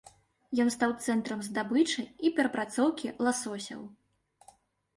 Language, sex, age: Belarusian, female, 19-29